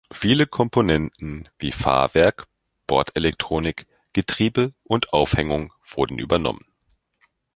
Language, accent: German, Deutschland Deutsch